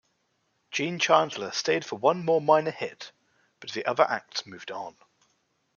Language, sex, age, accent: English, male, 19-29, England English